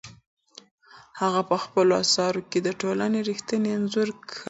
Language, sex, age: Pashto, female, 19-29